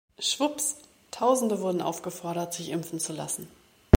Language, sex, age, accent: German, female, 40-49, Deutschland Deutsch